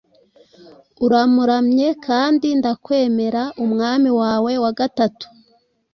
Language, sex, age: Kinyarwanda, female, 19-29